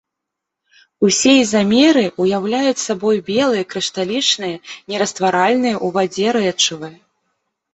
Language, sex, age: Belarusian, female, 30-39